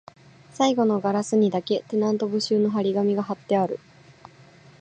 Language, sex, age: Japanese, female, 19-29